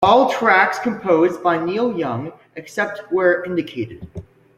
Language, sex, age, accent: English, male, under 19, United States English